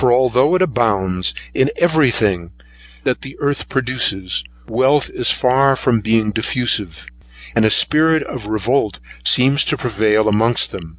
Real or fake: real